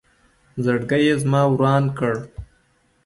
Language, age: Pashto, 19-29